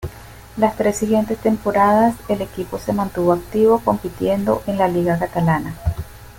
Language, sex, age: Spanish, female, 50-59